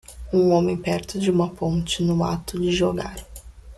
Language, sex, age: Portuguese, female, 19-29